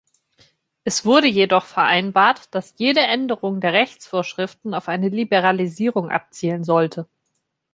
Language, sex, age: German, female, 19-29